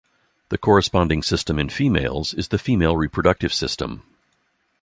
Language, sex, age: English, male, 60-69